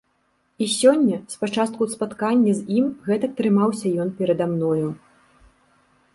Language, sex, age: Belarusian, female, 30-39